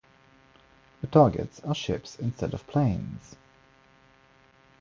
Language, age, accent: English, 30-39, England English